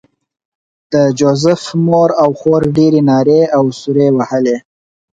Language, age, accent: Pashto, 19-29, کندهارۍ لهجه